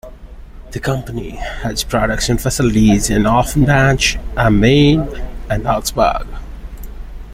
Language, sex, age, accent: English, male, 19-29, India and South Asia (India, Pakistan, Sri Lanka)